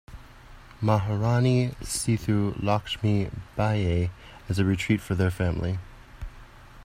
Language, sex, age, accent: English, male, 19-29, United States English